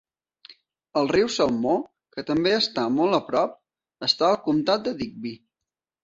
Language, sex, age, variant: Catalan, male, 30-39, Central